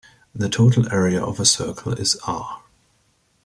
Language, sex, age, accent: English, male, 19-29, United States English